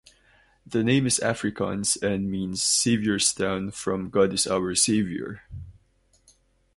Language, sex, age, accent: English, male, 19-29, Filipino